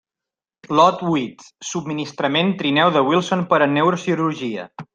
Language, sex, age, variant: Catalan, male, 40-49, Central